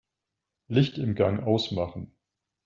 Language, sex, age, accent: German, male, 50-59, Deutschland Deutsch